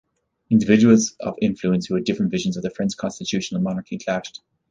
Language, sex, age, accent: English, male, 30-39, Irish English